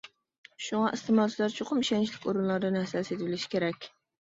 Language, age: Uyghur, 30-39